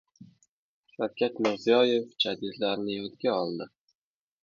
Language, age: Uzbek, 19-29